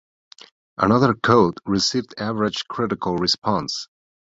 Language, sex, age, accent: English, male, 30-39, United States English